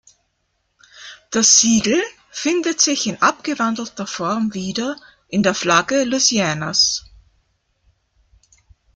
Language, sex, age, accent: German, female, 50-59, Österreichisches Deutsch